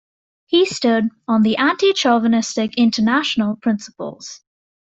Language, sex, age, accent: English, female, 19-29, England English